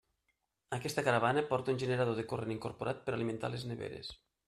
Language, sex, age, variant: Catalan, male, 30-39, Nord-Occidental